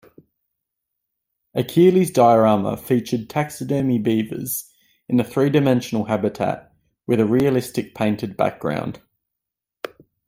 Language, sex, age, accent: English, male, 19-29, Australian English